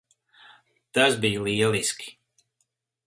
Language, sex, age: Latvian, male, 50-59